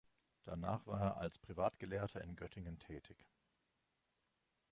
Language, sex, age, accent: German, male, 40-49, Deutschland Deutsch